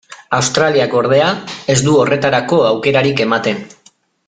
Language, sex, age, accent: Basque, male, 40-49, Mendebalekoa (Araba, Bizkaia, Gipuzkoako mendebaleko herri batzuk)